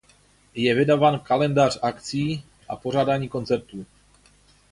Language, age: Czech, 50-59